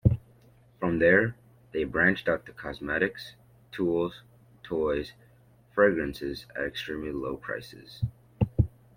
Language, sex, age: English, male, under 19